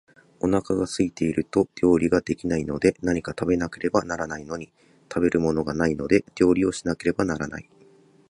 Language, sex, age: Japanese, male, 30-39